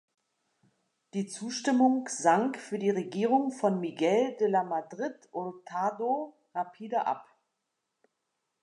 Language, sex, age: German, female, 40-49